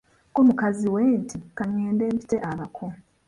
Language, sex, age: Ganda, female, 19-29